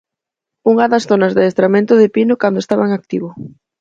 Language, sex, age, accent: Galician, female, 19-29, Central (gheada)